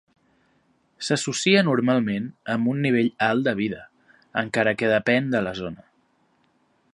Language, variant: Catalan, Central